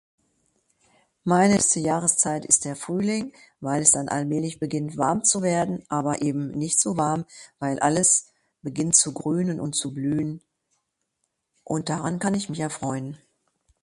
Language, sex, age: German, female, 60-69